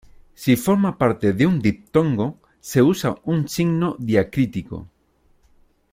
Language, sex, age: Spanish, male, 40-49